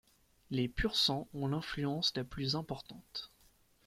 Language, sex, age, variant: French, male, 19-29, Français de métropole